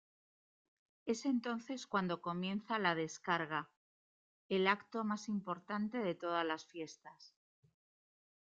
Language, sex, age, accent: Spanish, female, 30-39, España: Norte peninsular (Asturias, Castilla y León, Cantabria, País Vasco, Navarra, Aragón, La Rioja, Guadalajara, Cuenca)